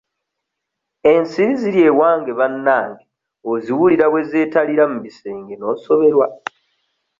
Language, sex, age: Ganda, male, 30-39